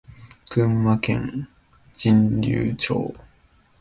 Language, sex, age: Japanese, male, 19-29